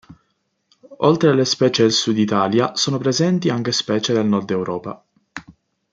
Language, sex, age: Italian, male, 19-29